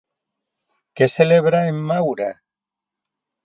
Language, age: Catalan, 60-69